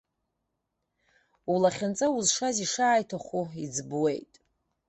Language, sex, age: Abkhazian, female, 30-39